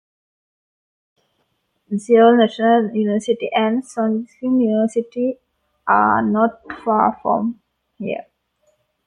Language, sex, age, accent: English, female, 19-29, United States English